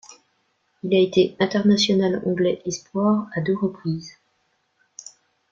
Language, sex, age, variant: French, female, 40-49, Français de métropole